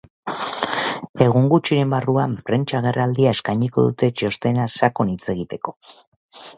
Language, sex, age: Basque, female, 40-49